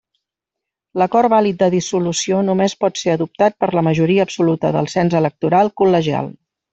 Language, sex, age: Catalan, female, 50-59